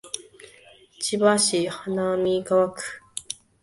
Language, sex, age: Japanese, female, 19-29